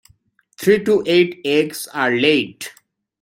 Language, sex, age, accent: English, male, 19-29, United States English